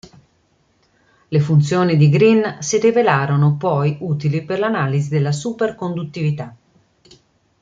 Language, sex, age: Italian, female, 50-59